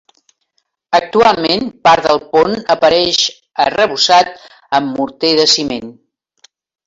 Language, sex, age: Catalan, female, 70-79